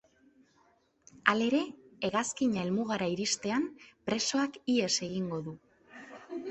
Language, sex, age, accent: Basque, female, 19-29, Mendebalekoa (Araba, Bizkaia, Gipuzkoako mendebaleko herri batzuk)